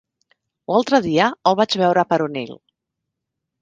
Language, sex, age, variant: Catalan, female, 40-49, Central